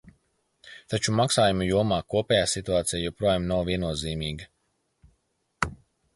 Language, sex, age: Latvian, male, 19-29